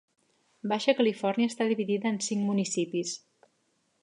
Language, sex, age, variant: Catalan, female, 50-59, Central